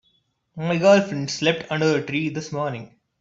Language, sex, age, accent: English, male, 19-29, India and South Asia (India, Pakistan, Sri Lanka)